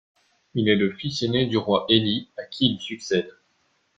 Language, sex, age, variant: French, male, 19-29, Français de métropole